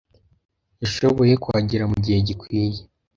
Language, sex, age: Kinyarwanda, male, under 19